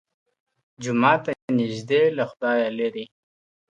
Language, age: Pashto, 19-29